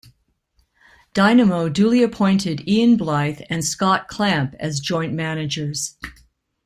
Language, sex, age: English, female, 60-69